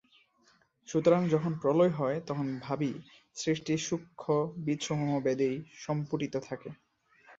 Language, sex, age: Bengali, male, 19-29